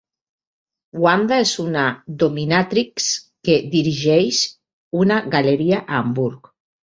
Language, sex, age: Catalan, female, 50-59